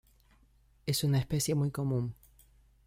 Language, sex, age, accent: Spanish, male, under 19, Rioplatense: Argentina, Uruguay, este de Bolivia, Paraguay